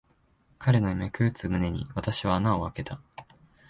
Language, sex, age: Japanese, male, 19-29